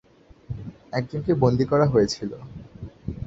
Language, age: Bengali, 19-29